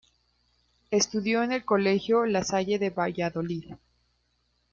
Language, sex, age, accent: Spanish, female, 19-29, México